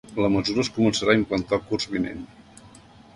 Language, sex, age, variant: Catalan, male, 50-59, Central